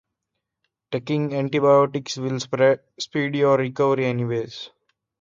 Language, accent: English, India and South Asia (India, Pakistan, Sri Lanka)